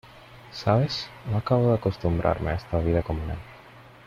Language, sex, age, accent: Spanish, male, 30-39, Caribe: Cuba, Venezuela, Puerto Rico, República Dominicana, Panamá, Colombia caribeña, México caribeño, Costa del golfo de México